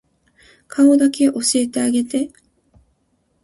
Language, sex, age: Japanese, female, 19-29